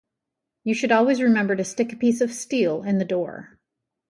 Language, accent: English, United States English